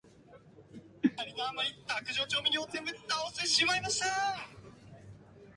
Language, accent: Japanese, 標準語